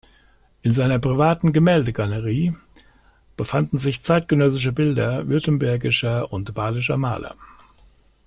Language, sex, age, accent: German, male, 60-69, Deutschland Deutsch